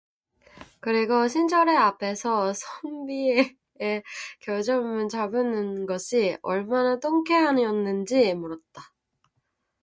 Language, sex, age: Korean, female, 19-29